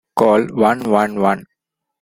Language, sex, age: English, male, 19-29